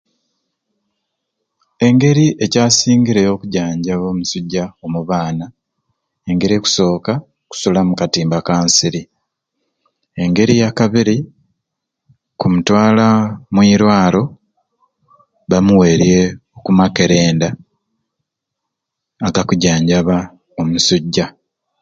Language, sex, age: Ruuli, male, 40-49